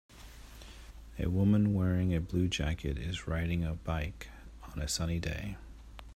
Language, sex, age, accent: English, male, 50-59, United States English